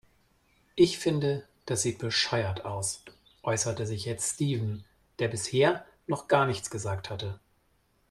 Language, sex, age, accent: German, male, 40-49, Deutschland Deutsch